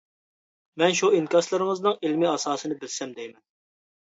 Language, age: Uyghur, 19-29